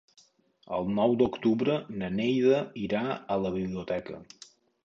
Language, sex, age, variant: Catalan, male, 50-59, Balear